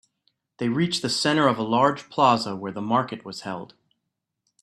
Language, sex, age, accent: English, male, 30-39, United States English